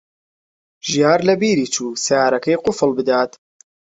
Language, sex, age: Central Kurdish, male, 19-29